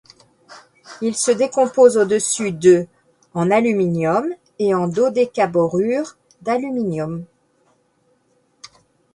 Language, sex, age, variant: French, female, 50-59, Français de métropole